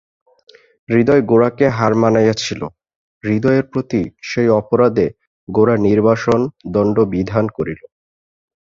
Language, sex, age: Bengali, male, 19-29